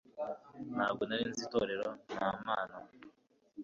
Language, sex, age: Kinyarwanda, male, 19-29